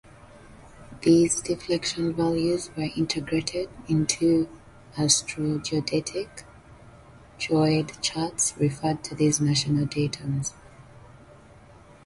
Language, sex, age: English, female, 30-39